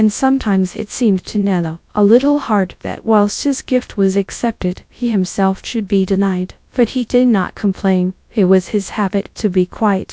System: TTS, GradTTS